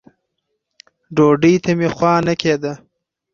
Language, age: Pashto, 19-29